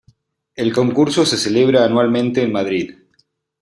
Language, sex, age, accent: Spanish, male, 40-49, Rioplatense: Argentina, Uruguay, este de Bolivia, Paraguay